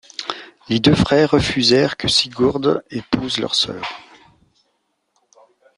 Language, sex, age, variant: French, male, 50-59, Français de métropole